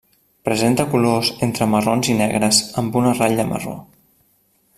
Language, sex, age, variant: Catalan, male, 30-39, Central